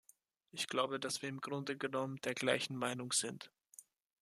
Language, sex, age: German, male, 19-29